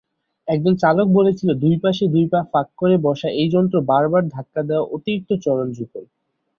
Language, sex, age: Bengali, male, 19-29